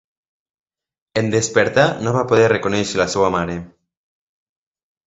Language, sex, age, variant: Catalan, male, 19-29, Nord-Occidental